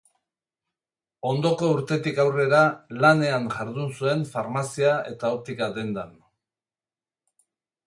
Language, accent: Basque, Erdialdekoa edo Nafarra (Gipuzkoa, Nafarroa)